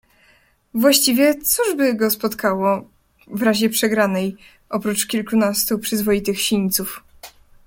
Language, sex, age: Polish, female, 19-29